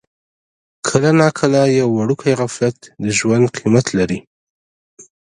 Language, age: Pashto, 19-29